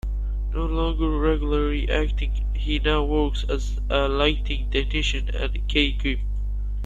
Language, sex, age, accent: English, male, 19-29, United States English